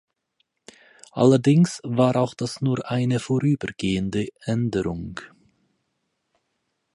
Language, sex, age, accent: German, male, 30-39, Schweizerdeutsch